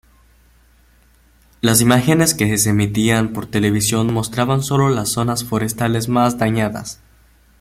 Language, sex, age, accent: Spanish, male, under 19, Caribe: Cuba, Venezuela, Puerto Rico, República Dominicana, Panamá, Colombia caribeña, México caribeño, Costa del golfo de México